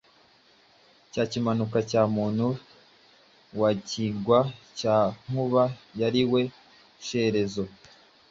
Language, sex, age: Kinyarwanda, male, 19-29